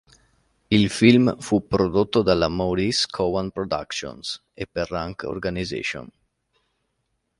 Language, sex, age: Italian, male, 19-29